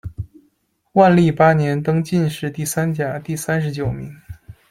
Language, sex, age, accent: Chinese, male, 30-39, 出生地：北京市